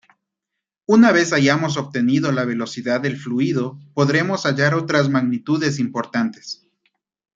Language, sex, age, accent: Spanish, male, 30-39, Andino-Pacífico: Colombia, Perú, Ecuador, oeste de Bolivia y Venezuela andina